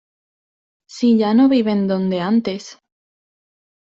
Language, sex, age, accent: Spanish, female, under 19, España: Sur peninsular (Andalucia, Extremadura, Murcia)